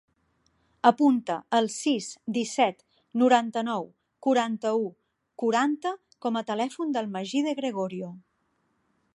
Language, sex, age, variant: Catalan, female, 40-49, Central